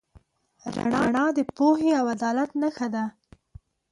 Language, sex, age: Pashto, female, 19-29